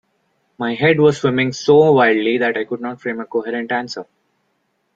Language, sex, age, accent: English, male, 19-29, India and South Asia (India, Pakistan, Sri Lanka)